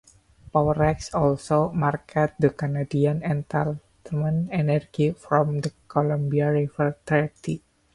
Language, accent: English, Malaysian English